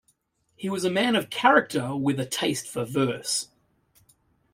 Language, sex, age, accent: English, male, 40-49, Australian English